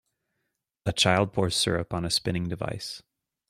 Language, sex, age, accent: English, male, 30-39, United States English